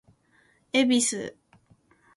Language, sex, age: Japanese, female, 19-29